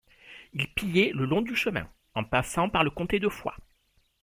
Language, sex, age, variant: French, male, 40-49, Français de métropole